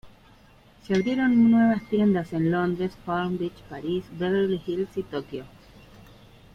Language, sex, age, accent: Spanish, female, 40-49, Chileno: Chile, Cuyo